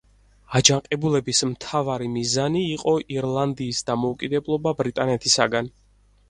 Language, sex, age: Georgian, male, 19-29